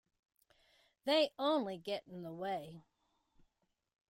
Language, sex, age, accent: English, female, 60-69, United States English